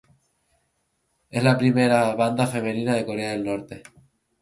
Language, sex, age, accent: Spanish, male, 19-29, España: Islas Canarias